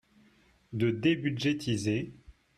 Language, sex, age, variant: French, male, 40-49, Français de métropole